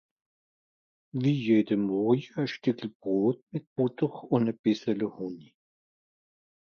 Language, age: Swiss German, 60-69